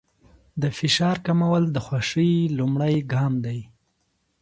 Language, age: Pashto, 30-39